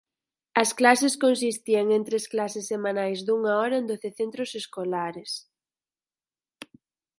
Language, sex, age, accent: Galician, female, 19-29, Central (sen gheada)